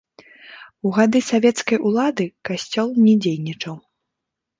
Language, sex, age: Belarusian, female, 19-29